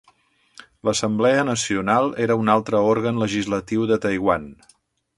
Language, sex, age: Catalan, male, 50-59